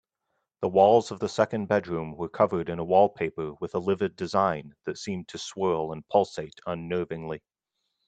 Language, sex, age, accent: English, male, 30-39, United States English